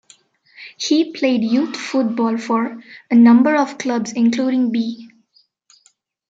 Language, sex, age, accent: English, female, under 19, India and South Asia (India, Pakistan, Sri Lanka)